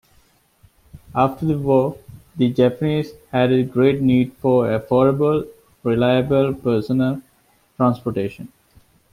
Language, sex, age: English, male, 19-29